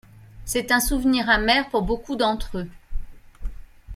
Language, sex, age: French, female, 40-49